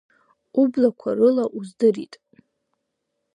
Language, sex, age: Abkhazian, female, 19-29